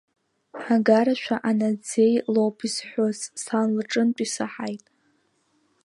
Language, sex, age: Abkhazian, female, under 19